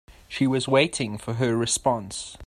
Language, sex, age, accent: English, male, 19-29, Southern African (South Africa, Zimbabwe, Namibia)